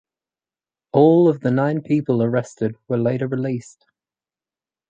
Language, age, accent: English, under 19, Australian English